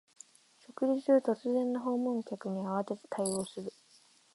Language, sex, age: Japanese, female, 19-29